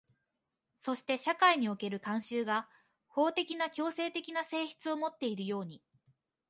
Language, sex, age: Japanese, female, 19-29